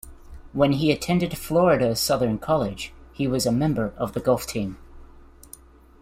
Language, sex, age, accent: English, male, 19-29, New Zealand English